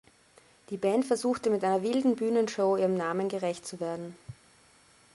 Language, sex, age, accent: German, female, 30-39, Österreichisches Deutsch